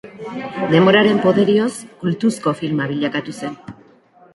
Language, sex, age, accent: Basque, female, 19-29, Mendebalekoa (Araba, Bizkaia, Gipuzkoako mendebaleko herri batzuk)